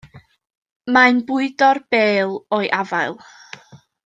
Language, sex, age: Welsh, female, 19-29